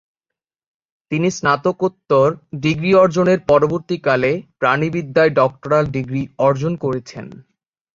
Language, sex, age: Bengali, male, 19-29